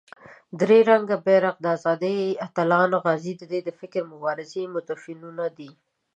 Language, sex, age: Pashto, female, 19-29